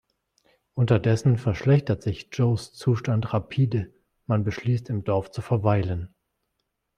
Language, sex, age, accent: German, male, 40-49, Deutschland Deutsch